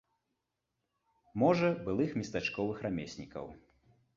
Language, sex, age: Belarusian, male, 30-39